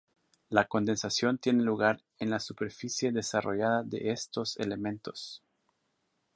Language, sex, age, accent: Spanish, male, 40-49, América central